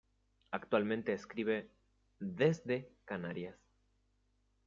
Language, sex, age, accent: Spanish, male, 19-29, Rioplatense: Argentina, Uruguay, este de Bolivia, Paraguay